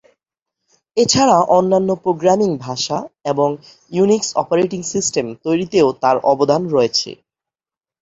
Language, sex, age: Bengali, male, 19-29